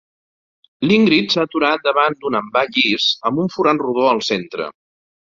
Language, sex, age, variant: Catalan, male, 50-59, Central